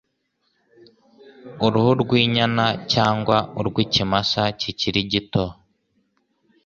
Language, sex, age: Kinyarwanda, male, 19-29